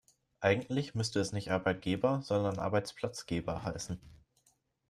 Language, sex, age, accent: German, male, 19-29, Deutschland Deutsch